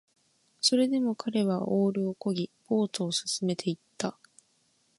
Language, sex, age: Japanese, female, 19-29